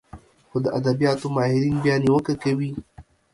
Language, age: Pashto, 19-29